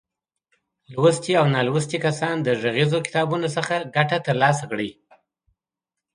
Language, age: Pashto, 30-39